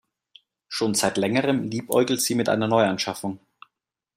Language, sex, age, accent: German, male, 30-39, Deutschland Deutsch